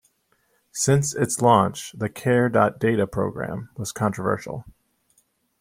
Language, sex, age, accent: English, male, 30-39, United States English